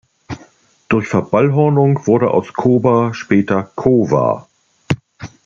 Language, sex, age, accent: German, male, 60-69, Deutschland Deutsch